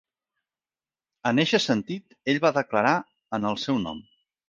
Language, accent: Catalan, Català central